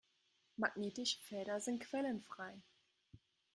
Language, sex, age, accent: German, female, 19-29, Deutschland Deutsch